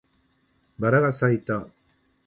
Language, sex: Japanese, male